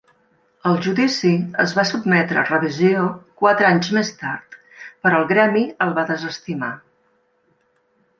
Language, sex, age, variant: Catalan, female, 50-59, Central